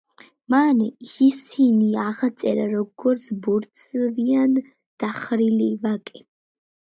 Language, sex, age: Georgian, female, under 19